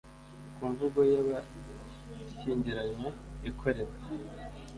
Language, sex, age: Kinyarwanda, male, 19-29